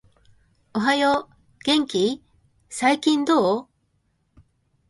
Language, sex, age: Japanese, female, 19-29